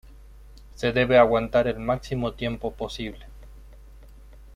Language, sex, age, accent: Spanish, male, 30-39, Rioplatense: Argentina, Uruguay, este de Bolivia, Paraguay